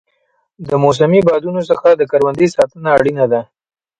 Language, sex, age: Pashto, male, 30-39